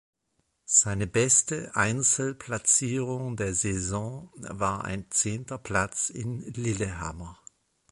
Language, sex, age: German, male, 40-49